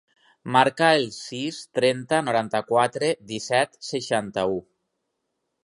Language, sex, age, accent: Catalan, male, 30-39, valencià